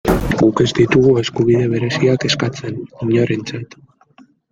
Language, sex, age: Basque, male, 19-29